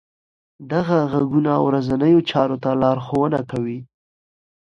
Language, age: Pashto, under 19